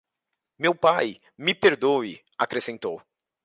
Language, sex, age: Portuguese, male, 19-29